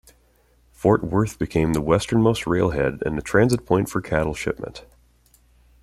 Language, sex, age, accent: English, male, 19-29, United States English